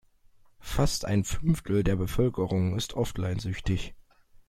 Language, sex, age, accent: German, male, under 19, Deutschland Deutsch